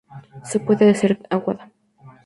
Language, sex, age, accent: Spanish, female, 19-29, México